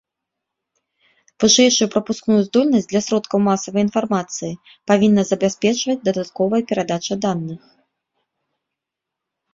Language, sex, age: Belarusian, female, 40-49